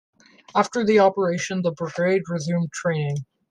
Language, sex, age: English, male, 19-29